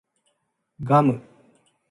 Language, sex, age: Japanese, male, 40-49